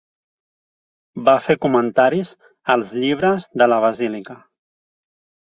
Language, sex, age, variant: Catalan, male, 19-29, Central